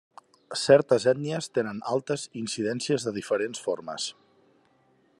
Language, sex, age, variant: Catalan, male, 30-39, Central